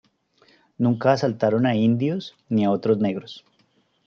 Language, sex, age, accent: Spanish, male, 30-39, Andino-Pacífico: Colombia, Perú, Ecuador, oeste de Bolivia y Venezuela andina